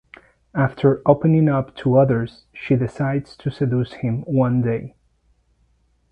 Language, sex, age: English, male, 30-39